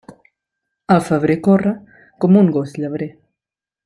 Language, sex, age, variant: Catalan, female, 19-29, Nord-Occidental